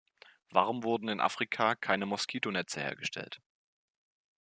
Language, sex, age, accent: German, male, 19-29, Deutschland Deutsch